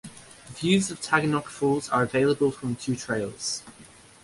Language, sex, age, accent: English, male, under 19, Australian English